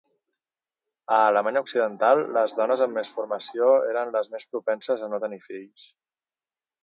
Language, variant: Catalan, Central